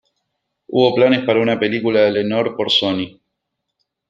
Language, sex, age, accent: Spanish, male, 30-39, Rioplatense: Argentina, Uruguay, este de Bolivia, Paraguay